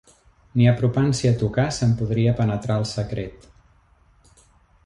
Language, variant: Catalan, Central